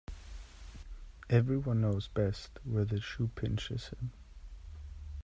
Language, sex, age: English, male, 19-29